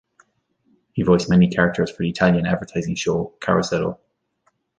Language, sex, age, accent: English, male, 30-39, Irish English